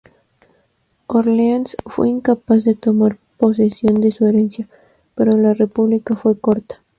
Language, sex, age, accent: Spanish, female, under 19, México